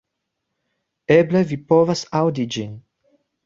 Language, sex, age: Esperanto, male, 19-29